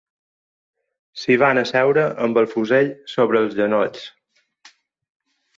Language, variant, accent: Catalan, Balear, balear